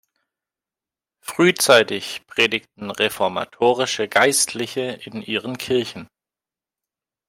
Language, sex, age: German, male, 30-39